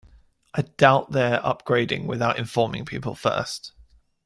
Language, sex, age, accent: English, male, 30-39, England English